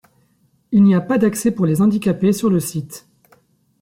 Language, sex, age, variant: French, male, 30-39, Français de métropole